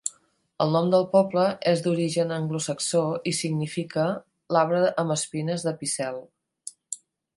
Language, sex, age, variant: Catalan, female, 50-59, Nord-Occidental